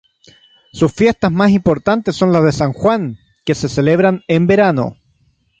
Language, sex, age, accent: Spanish, male, 40-49, Chileno: Chile, Cuyo